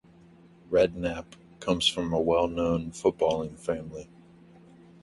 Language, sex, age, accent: English, male, 19-29, United States English